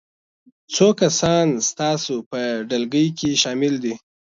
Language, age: Pashto, 19-29